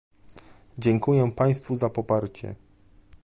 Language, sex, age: Polish, male, 30-39